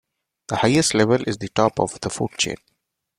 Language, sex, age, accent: English, male, 30-39, India and South Asia (India, Pakistan, Sri Lanka)